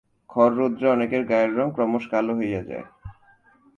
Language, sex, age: Bengali, male, 19-29